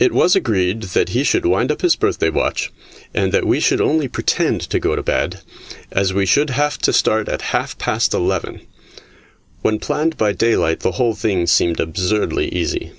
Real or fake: real